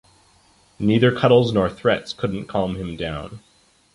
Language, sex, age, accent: English, male, 30-39, United States English